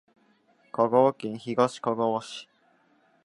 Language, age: Japanese, 30-39